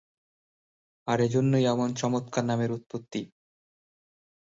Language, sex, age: Bengali, male, 19-29